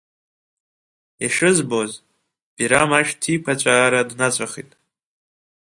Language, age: Abkhazian, under 19